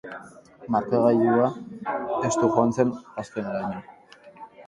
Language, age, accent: Basque, under 19, Mendebalekoa (Araba, Bizkaia, Gipuzkoako mendebaleko herri batzuk)